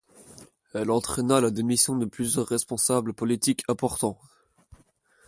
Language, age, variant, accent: French, under 19, Français d'Europe, Français de Belgique